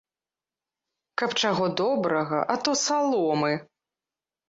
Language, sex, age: Belarusian, female, 30-39